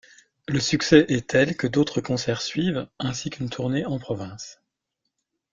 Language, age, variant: French, 40-49, Français de métropole